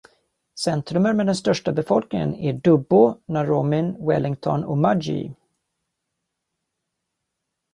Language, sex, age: Swedish, male, 40-49